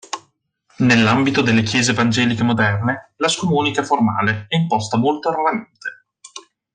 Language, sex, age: Italian, male, 19-29